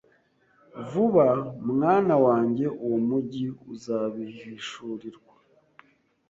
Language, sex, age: Kinyarwanda, male, 19-29